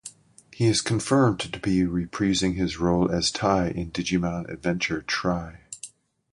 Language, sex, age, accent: English, male, 60-69, United States English